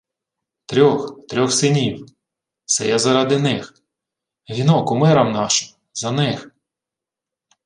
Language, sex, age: Ukrainian, male, 30-39